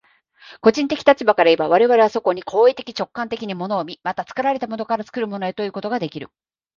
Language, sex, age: Japanese, female, 40-49